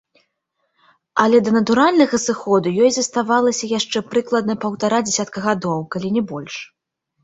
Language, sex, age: Belarusian, female, 19-29